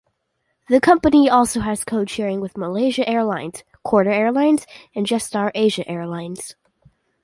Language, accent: English, United States English